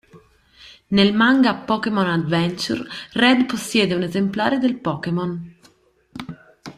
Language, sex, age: Italian, female, 30-39